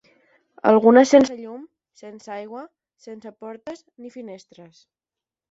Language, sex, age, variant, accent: Catalan, female, under 19, Balear, balear